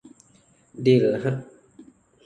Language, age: Thai, 19-29